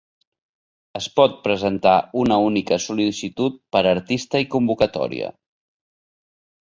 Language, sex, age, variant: Catalan, male, 40-49, Nord-Occidental